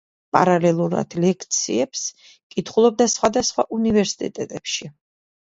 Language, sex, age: Georgian, female, 40-49